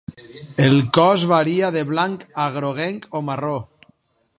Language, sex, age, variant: Catalan, male, 40-49, Septentrional